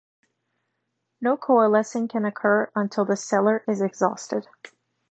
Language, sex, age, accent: English, female, 19-29, United States English